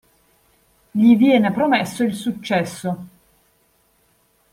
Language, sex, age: Italian, female, 30-39